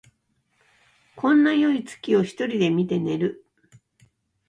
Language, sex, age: Japanese, female, 60-69